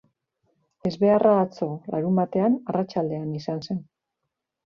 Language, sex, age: Basque, female, 40-49